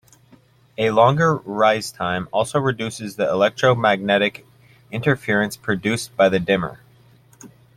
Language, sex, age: English, male, 19-29